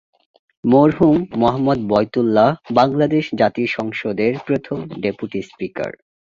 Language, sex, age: Bengali, male, 19-29